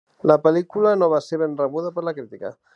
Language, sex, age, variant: Catalan, male, 30-39, Central